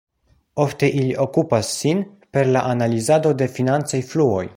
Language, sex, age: Esperanto, male, 19-29